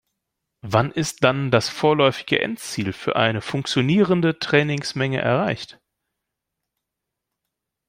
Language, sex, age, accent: German, male, 40-49, Deutschland Deutsch